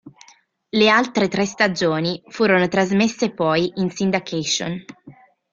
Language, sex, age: Italian, female, 19-29